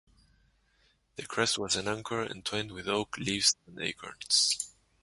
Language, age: English, 30-39